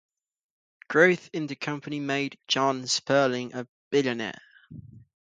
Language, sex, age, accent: English, male, 19-29, United States English; England English